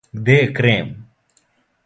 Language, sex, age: Serbian, male, 19-29